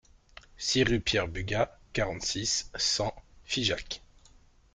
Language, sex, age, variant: French, male, 30-39, Français de métropole